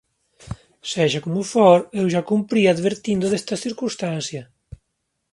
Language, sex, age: Galician, male, 40-49